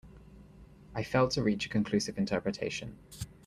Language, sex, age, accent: English, male, 19-29, England English